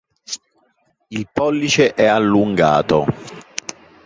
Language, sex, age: Italian, male, 40-49